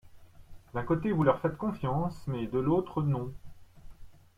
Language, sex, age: French, male, 30-39